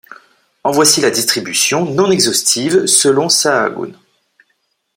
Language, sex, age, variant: French, male, 30-39, Français de métropole